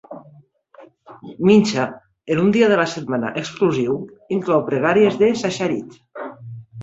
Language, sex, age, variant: Catalan, female, 40-49, Nord-Occidental